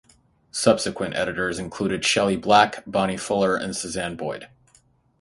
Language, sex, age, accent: English, male, 30-39, United States English; Canadian English